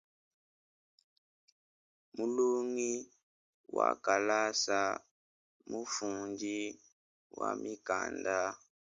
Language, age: Luba-Lulua, 19-29